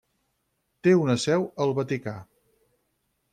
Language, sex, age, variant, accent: Catalan, male, 50-59, Central, central